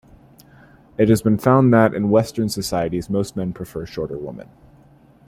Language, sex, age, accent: English, male, 19-29, United States English